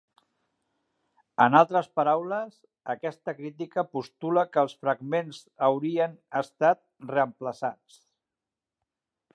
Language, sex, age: Catalan, male, 60-69